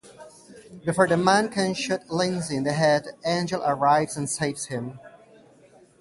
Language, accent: English, United States English